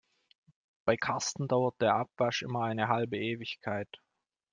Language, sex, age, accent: German, male, 19-29, Deutschland Deutsch